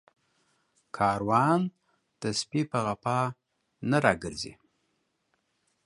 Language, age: Pashto, 50-59